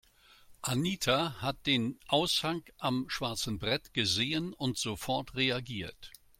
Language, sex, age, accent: German, male, 70-79, Deutschland Deutsch